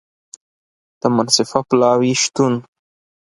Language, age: Pashto, 19-29